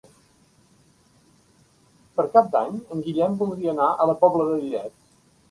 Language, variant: Catalan, Central